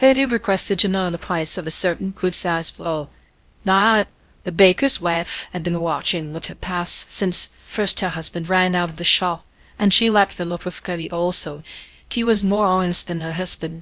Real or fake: fake